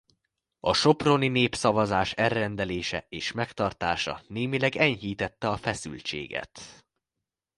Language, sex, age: Hungarian, male, under 19